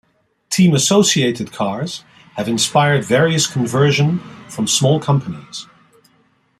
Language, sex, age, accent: English, male, 40-49, England English